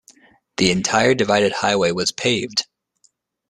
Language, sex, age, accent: English, male, 30-39, United States English